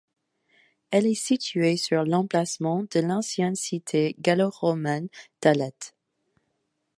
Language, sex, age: French, female, 19-29